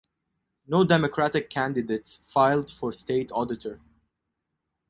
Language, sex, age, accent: English, male, 19-29, United States English